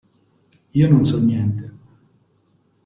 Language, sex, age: Italian, male, 40-49